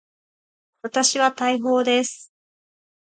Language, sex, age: Japanese, female, 40-49